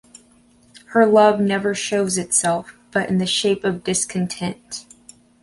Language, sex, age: English, female, under 19